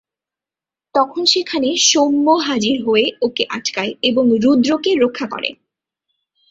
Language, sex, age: Bengali, female, 19-29